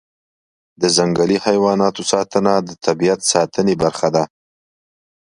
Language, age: Pashto, 30-39